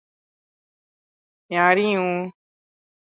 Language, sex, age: Igbo, female, 19-29